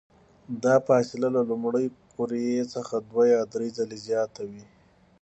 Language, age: Pashto, 19-29